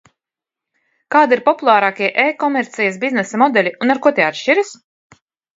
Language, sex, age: Latvian, female, 50-59